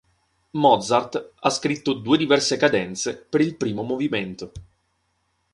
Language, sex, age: Italian, male, 19-29